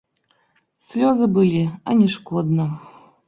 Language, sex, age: Belarusian, female, 30-39